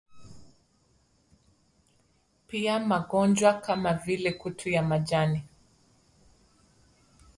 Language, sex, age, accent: English, female, 30-39, Southern African (South Africa, Zimbabwe, Namibia)